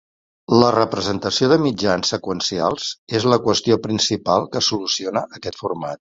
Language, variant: Catalan, Central